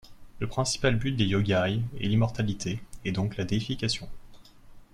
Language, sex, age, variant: French, male, 19-29, Français de métropole